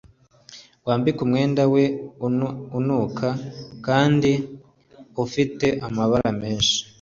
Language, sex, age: Kinyarwanda, male, 30-39